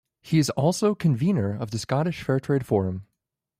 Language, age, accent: English, 19-29, United States English